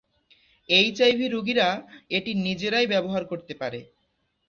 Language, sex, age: Bengali, male, 19-29